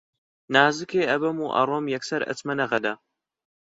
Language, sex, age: Central Kurdish, male, under 19